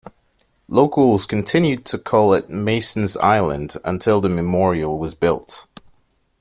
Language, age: English, 19-29